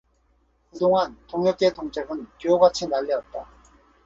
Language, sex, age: Korean, male, 40-49